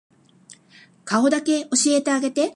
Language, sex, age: Japanese, female, 50-59